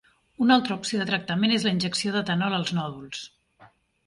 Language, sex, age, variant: Catalan, female, 40-49, Central